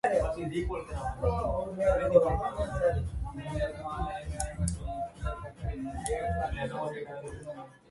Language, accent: English, United States English; India and South Asia (India, Pakistan, Sri Lanka)